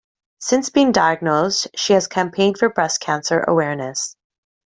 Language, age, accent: English, 30-39, England English